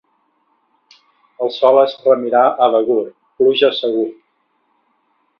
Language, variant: Catalan, Central